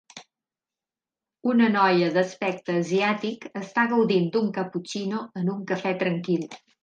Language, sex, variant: Catalan, female, Balear